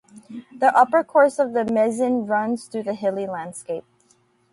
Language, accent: English, United States English